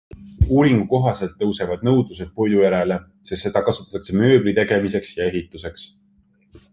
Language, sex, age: Estonian, male, 19-29